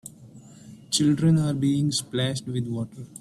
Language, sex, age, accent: English, male, 30-39, India and South Asia (India, Pakistan, Sri Lanka)